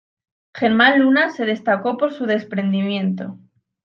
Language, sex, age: Spanish, female, 19-29